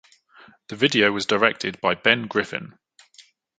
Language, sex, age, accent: English, male, 30-39, England English